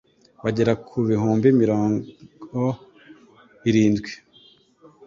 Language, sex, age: Kinyarwanda, male, 40-49